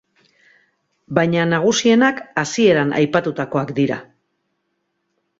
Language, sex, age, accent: Basque, female, 40-49, Mendebalekoa (Araba, Bizkaia, Gipuzkoako mendebaleko herri batzuk)